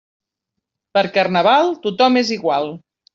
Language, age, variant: Catalan, 40-49, Central